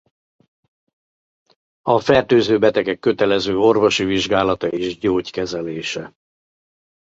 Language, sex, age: Hungarian, male, 60-69